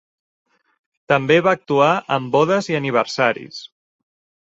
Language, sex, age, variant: Catalan, male, 19-29, Central